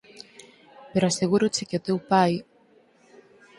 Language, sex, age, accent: Galician, female, under 19, Normativo (estándar)